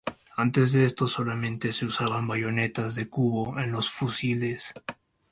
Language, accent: Spanish, Andino-Pacífico: Colombia, Perú, Ecuador, oeste de Bolivia y Venezuela andina